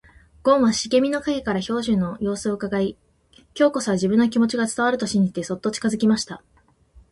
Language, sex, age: Japanese, female, 19-29